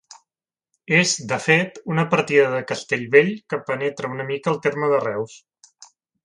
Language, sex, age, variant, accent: Catalan, male, 30-39, Central, central